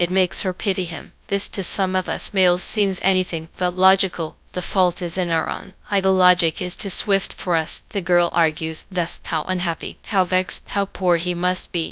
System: TTS, GradTTS